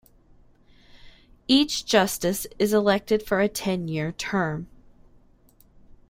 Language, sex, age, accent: English, female, 30-39, United States English